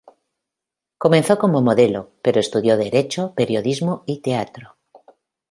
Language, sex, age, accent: Spanish, female, 50-59, España: Centro-Sur peninsular (Madrid, Toledo, Castilla-La Mancha)